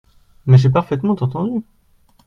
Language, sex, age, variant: French, male, 19-29, Français de métropole